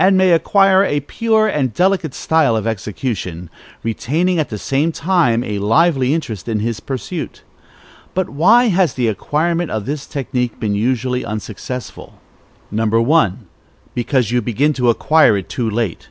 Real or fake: real